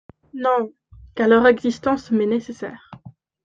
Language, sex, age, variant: French, female, 19-29, Français de métropole